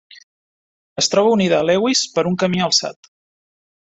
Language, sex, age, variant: Catalan, male, 30-39, Central